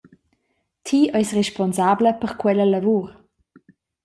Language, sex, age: Romansh, female, 19-29